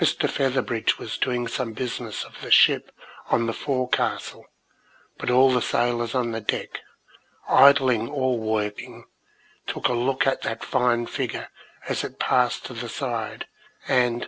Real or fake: real